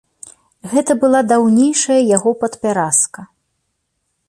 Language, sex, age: Belarusian, female, 40-49